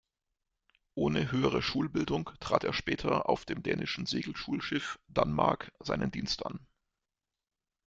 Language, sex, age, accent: German, male, 30-39, Deutschland Deutsch